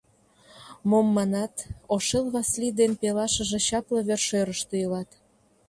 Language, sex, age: Mari, female, 19-29